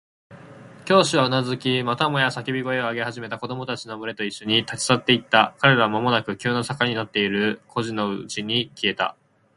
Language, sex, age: Japanese, male, 19-29